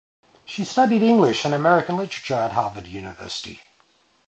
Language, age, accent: English, 50-59, Australian English